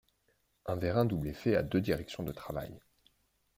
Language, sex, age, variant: French, male, 30-39, Français de métropole